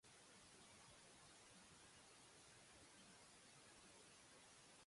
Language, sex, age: Swahili, male, 19-29